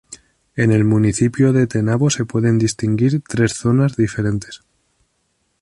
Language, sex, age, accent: Spanish, male, 19-29, España: Norte peninsular (Asturias, Castilla y León, Cantabria, País Vasco, Navarra, Aragón, La Rioja, Guadalajara, Cuenca)